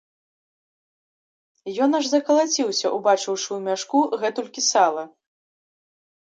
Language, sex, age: Belarusian, female, 19-29